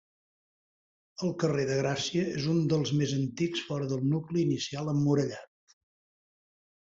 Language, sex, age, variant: Catalan, male, 60-69, Central